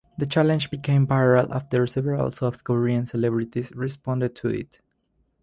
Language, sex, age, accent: English, male, under 19, United States English